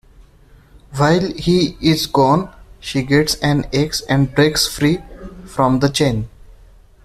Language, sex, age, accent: English, male, 19-29, India and South Asia (India, Pakistan, Sri Lanka)